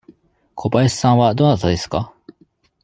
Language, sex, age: Japanese, male, 30-39